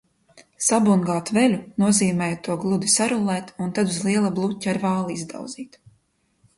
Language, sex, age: Latvian, female, 19-29